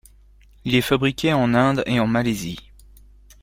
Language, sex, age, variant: French, male, 30-39, Français de métropole